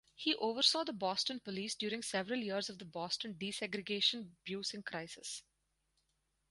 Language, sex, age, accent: English, female, 19-29, India and South Asia (India, Pakistan, Sri Lanka)